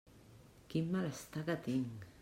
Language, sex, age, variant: Catalan, female, 40-49, Central